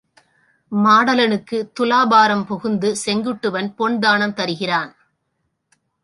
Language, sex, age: Tamil, female, 40-49